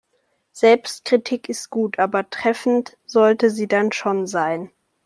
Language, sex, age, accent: German, male, under 19, Deutschland Deutsch